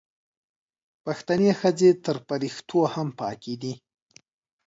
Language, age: Pashto, 19-29